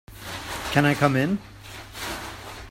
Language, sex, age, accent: English, male, 19-29, United States English